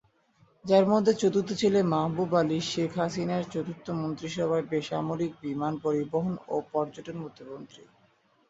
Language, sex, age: Bengali, male, 19-29